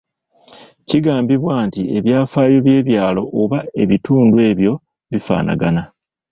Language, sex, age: Ganda, male, 40-49